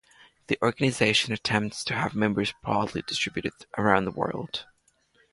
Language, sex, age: English, male, under 19